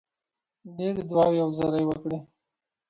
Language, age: Pashto, 19-29